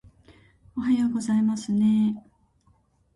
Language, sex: Japanese, female